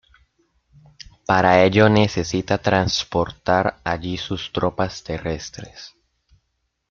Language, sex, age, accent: Spanish, male, 19-29, Andino-Pacífico: Colombia, Perú, Ecuador, oeste de Bolivia y Venezuela andina